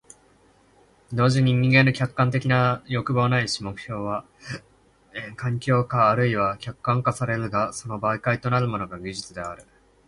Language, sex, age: Japanese, male, 19-29